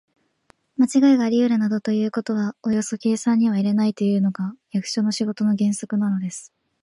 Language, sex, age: Japanese, female, 19-29